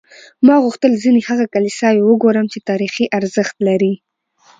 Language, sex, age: Pashto, female, 19-29